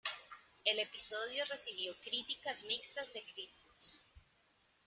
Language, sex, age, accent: Spanish, female, 30-39, Caribe: Cuba, Venezuela, Puerto Rico, República Dominicana, Panamá, Colombia caribeña, México caribeño, Costa del golfo de México